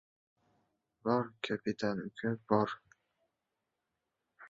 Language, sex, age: Uzbek, male, 19-29